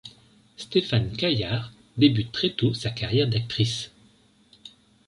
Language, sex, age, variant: French, male, 30-39, Français de métropole